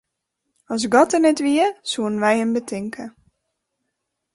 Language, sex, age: Western Frisian, female, 30-39